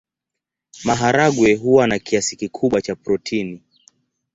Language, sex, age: Swahili, male, 19-29